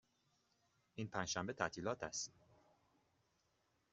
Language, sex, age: Persian, male, 19-29